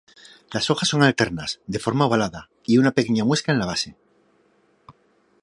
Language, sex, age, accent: Spanish, male, 40-49, España: Norte peninsular (Asturias, Castilla y León, Cantabria, País Vasco, Navarra, Aragón, La Rioja, Guadalajara, Cuenca)